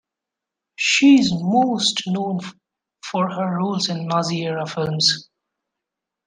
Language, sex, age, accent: English, male, 19-29, India and South Asia (India, Pakistan, Sri Lanka)